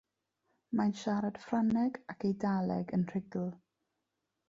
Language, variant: Welsh, South-Western Welsh